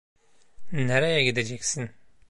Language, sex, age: Turkish, male, 30-39